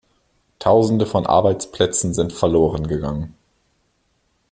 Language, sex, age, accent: German, male, 19-29, Deutschland Deutsch